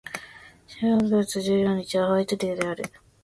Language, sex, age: Japanese, female, 19-29